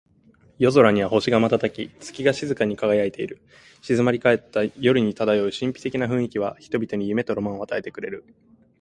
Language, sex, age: Japanese, male, 19-29